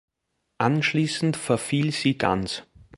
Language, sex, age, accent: German, male, 40-49, Österreichisches Deutsch